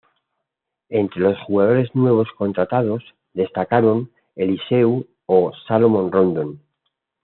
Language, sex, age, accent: Spanish, male, 50-59, España: Centro-Sur peninsular (Madrid, Toledo, Castilla-La Mancha)